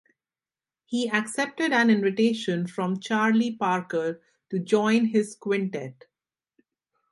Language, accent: English, India and South Asia (India, Pakistan, Sri Lanka)